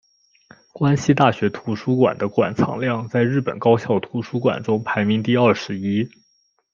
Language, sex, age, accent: Chinese, male, 19-29, 出生地：浙江省